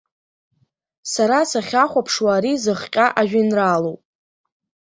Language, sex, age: Abkhazian, female, under 19